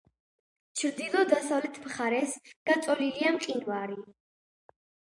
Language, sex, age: Georgian, female, under 19